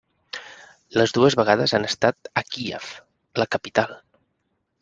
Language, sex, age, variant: Catalan, male, 30-39, Central